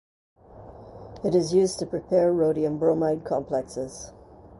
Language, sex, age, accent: English, female, 50-59, West Indies and Bermuda (Bahamas, Bermuda, Jamaica, Trinidad)